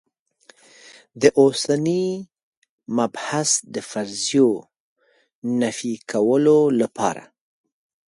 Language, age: Pashto, 40-49